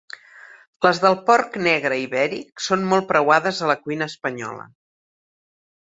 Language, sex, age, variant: Catalan, female, 60-69, Central